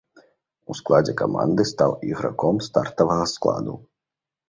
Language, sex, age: Belarusian, male, 19-29